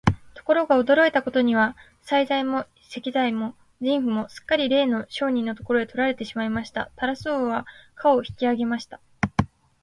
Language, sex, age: Japanese, female, 19-29